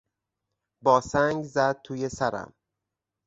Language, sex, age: Persian, male, 30-39